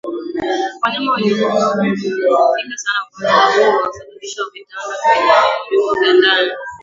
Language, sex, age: Swahili, female, 19-29